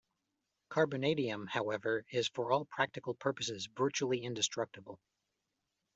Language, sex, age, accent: English, male, 40-49, United States English